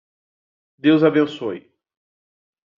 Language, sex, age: Portuguese, male, 40-49